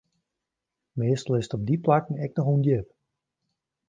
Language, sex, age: Western Frisian, male, 30-39